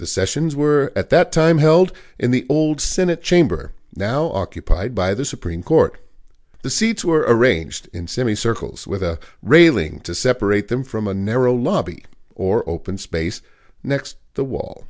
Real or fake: real